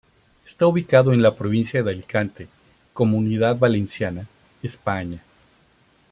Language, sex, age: Spanish, male, 50-59